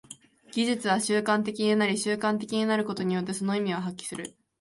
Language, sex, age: Japanese, male, under 19